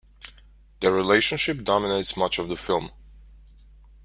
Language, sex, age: English, male, 19-29